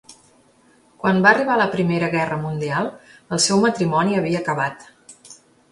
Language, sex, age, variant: Catalan, female, 40-49, Central